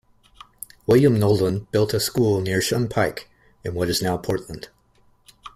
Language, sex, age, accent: English, male, 19-29, United States English